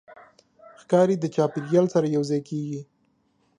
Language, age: Pashto, 19-29